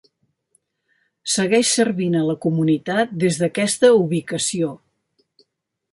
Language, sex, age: Catalan, female, 70-79